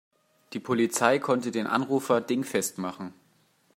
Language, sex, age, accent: German, male, 30-39, Deutschland Deutsch